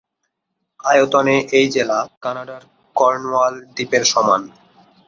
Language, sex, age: Bengali, male, 19-29